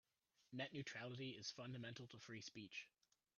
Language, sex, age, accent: English, male, under 19, United States English